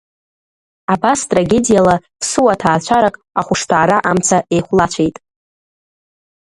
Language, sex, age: Abkhazian, female, under 19